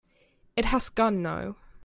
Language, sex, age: English, female, 19-29